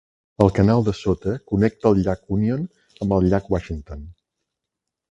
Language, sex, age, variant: Catalan, male, 50-59, Central